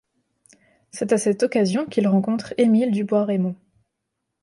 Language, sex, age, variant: French, female, 19-29, Français de métropole